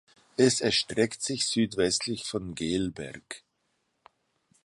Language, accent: German, Schweizerdeutsch